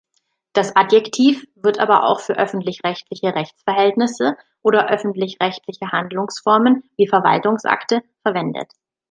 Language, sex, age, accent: German, female, 30-39, Deutschland Deutsch